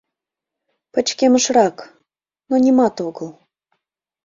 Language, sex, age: Mari, female, 19-29